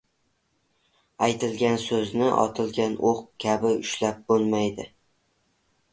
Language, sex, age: Uzbek, male, under 19